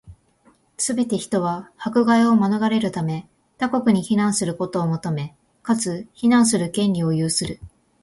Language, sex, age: Japanese, female, 19-29